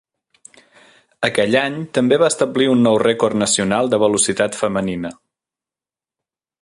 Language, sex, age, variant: Catalan, male, 19-29, Central